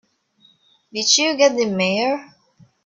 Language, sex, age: English, female, under 19